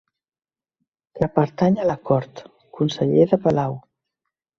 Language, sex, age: Catalan, female, 40-49